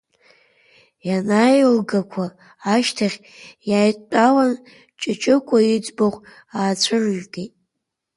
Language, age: Abkhazian, under 19